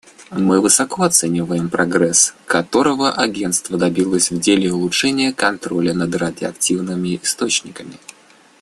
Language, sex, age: Russian, male, 19-29